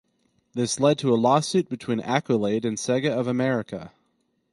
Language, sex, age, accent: English, male, 30-39, United States English